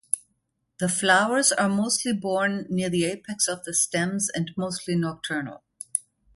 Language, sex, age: English, female, 50-59